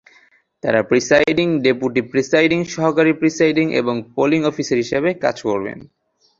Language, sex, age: Bengali, male, 19-29